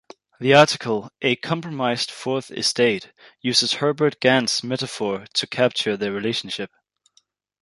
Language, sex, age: English, male, under 19